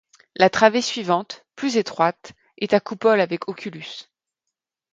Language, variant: French, Français de métropole